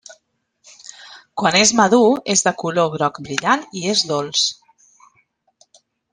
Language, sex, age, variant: Catalan, female, 40-49, Central